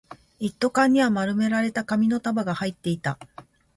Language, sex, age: Japanese, female, 50-59